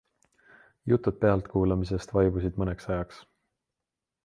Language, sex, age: Estonian, male, 19-29